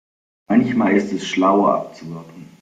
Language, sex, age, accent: German, male, 30-39, Deutschland Deutsch